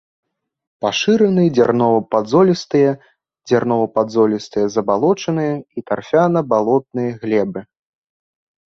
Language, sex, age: Belarusian, male, under 19